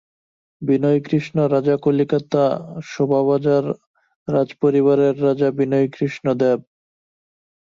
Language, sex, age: Bengali, male, 19-29